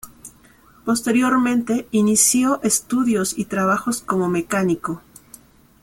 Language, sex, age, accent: Spanish, female, 30-39, México